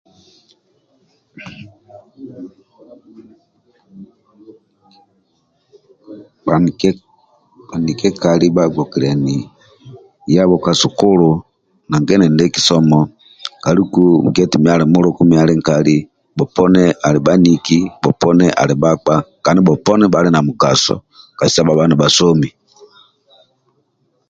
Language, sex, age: Amba (Uganda), male, 50-59